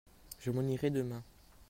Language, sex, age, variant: French, male, under 19, Français de métropole